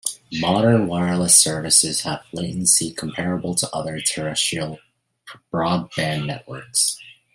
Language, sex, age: English, male, under 19